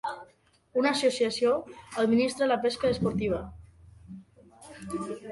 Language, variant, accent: Catalan, Nord-Occidental, nord-occidental